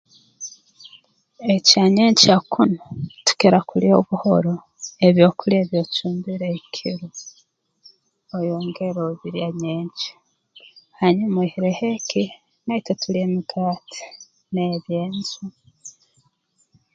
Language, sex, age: Tooro, female, 40-49